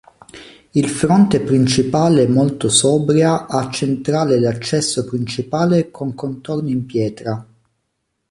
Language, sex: Italian, male